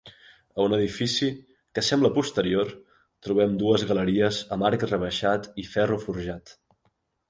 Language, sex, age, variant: Catalan, male, 19-29, Central